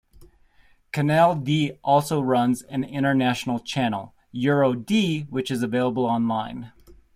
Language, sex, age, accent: English, male, 40-49, United States English